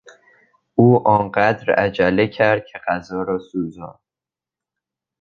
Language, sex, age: Persian, male, under 19